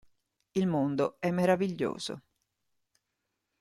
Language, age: Italian, 50-59